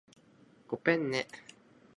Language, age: Japanese, 30-39